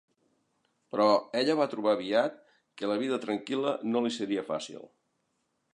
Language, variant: Catalan, Central